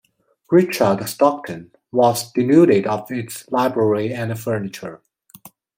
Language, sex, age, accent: English, male, 30-39, England English